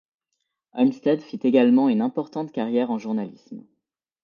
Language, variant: French, Français de métropole